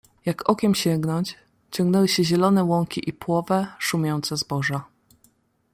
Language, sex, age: Polish, female, 19-29